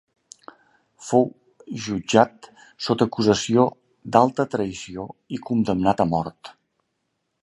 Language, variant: Catalan, Central